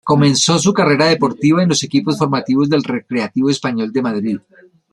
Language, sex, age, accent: Spanish, male, 60-69, Caribe: Cuba, Venezuela, Puerto Rico, República Dominicana, Panamá, Colombia caribeña, México caribeño, Costa del golfo de México